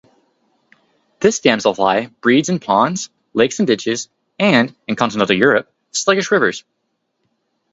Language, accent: English, United States English